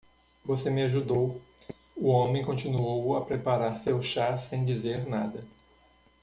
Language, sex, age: Portuguese, male, 50-59